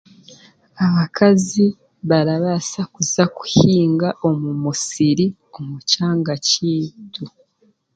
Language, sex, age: Chiga, female, 30-39